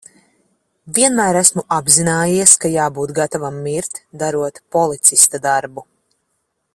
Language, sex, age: Latvian, female, 30-39